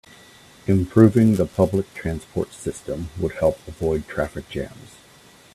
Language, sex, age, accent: English, male, 40-49, United States English